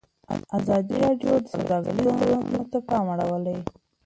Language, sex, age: Pashto, female, 19-29